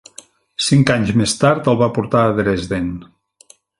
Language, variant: Catalan, Central